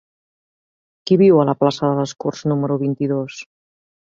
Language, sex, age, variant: Catalan, female, 40-49, Central